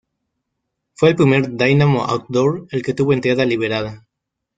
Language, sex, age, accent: Spanish, male, 19-29, México